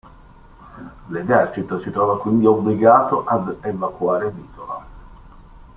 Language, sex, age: Italian, male, 40-49